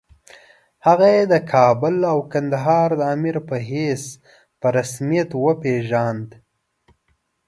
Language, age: Pashto, 19-29